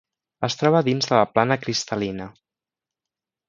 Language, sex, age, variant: Catalan, male, 19-29, Central